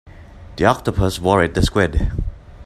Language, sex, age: English, male, 19-29